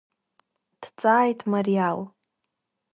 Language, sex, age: Abkhazian, female, under 19